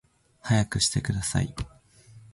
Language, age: Japanese, 19-29